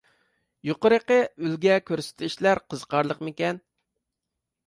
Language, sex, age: Uyghur, male, 30-39